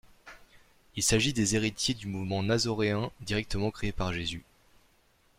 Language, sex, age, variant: French, male, 19-29, Français de métropole